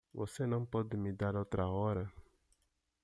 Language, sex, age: Portuguese, male, 30-39